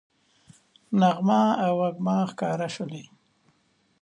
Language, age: Pashto, 40-49